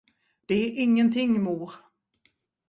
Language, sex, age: Swedish, female, 40-49